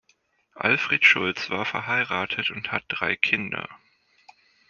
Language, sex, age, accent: German, male, 30-39, Deutschland Deutsch